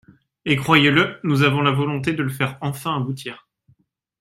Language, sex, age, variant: French, male, 30-39, Français de métropole